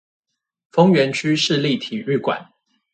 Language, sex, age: Chinese, male, 30-39